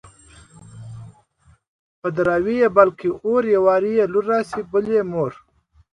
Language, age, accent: Pashto, 19-29, کندهارۍ لهجه